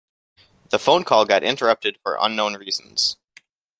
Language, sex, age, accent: English, male, 19-29, United States English